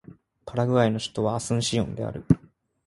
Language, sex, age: Japanese, male, 19-29